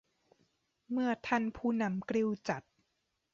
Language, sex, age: Thai, female, 30-39